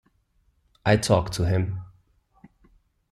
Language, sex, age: English, male, 30-39